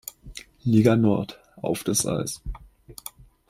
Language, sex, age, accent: German, male, under 19, Deutschland Deutsch